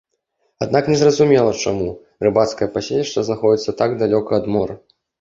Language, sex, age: Belarusian, male, 19-29